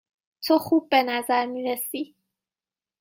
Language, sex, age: Persian, female, 30-39